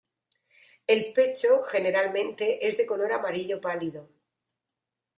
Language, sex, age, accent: Spanish, female, 40-49, España: Sur peninsular (Andalucia, Extremadura, Murcia)